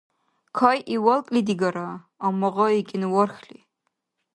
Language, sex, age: Dargwa, female, 19-29